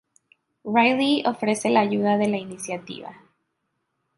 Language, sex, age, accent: Spanish, female, 19-29, México